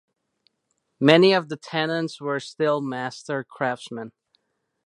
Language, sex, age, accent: English, male, under 19, United States English